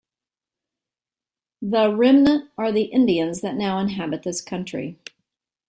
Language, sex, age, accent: English, female, 60-69, United States English